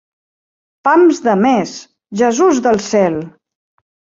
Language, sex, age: Catalan, female, 40-49